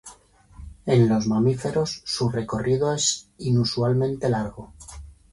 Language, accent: Spanish, España: Centro-Sur peninsular (Madrid, Toledo, Castilla-La Mancha)